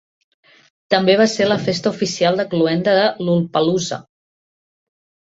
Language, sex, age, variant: Catalan, female, 50-59, Central